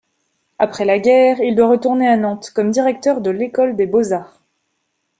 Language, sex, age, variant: French, female, 19-29, Français de métropole